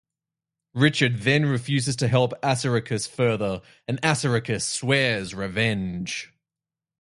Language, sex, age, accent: English, male, 19-29, Australian English